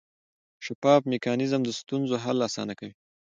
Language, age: Pashto, 19-29